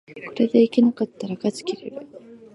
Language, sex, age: Japanese, female, 19-29